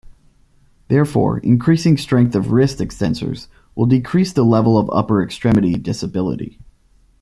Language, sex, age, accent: English, male, 30-39, United States English